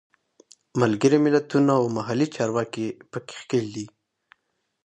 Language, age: Pashto, 19-29